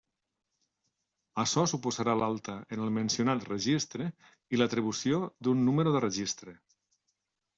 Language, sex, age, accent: Catalan, male, 50-59, valencià